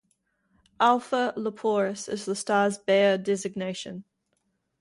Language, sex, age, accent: English, female, 19-29, New Zealand English